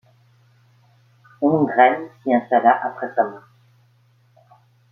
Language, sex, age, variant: French, female, 50-59, Français de métropole